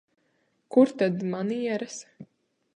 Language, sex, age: Latvian, female, 19-29